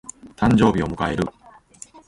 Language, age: Japanese, 40-49